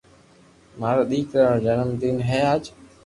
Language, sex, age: Loarki, female, under 19